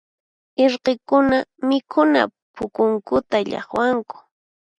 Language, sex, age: Puno Quechua, female, 19-29